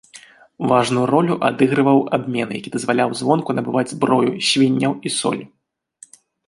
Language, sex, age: Belarusian, male, 19-29